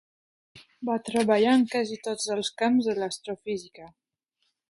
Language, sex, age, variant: Catalan, male, 19-29, Septentrional